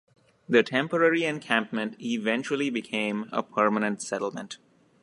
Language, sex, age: English, male, 19-29